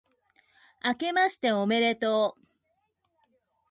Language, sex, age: Japanese, female, 40-49